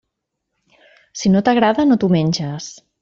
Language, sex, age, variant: Catalan, female, 40-49, Central